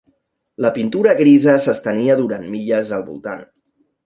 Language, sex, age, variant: Catalan, male, 30-39, Central